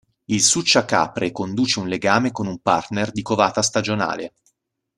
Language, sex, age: Italian, male, 30-39